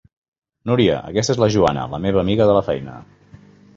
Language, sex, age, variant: Catalan, male, 50-59, Central